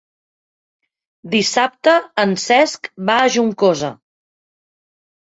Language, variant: Catalan, Central